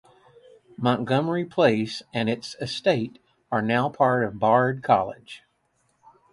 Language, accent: English, United States English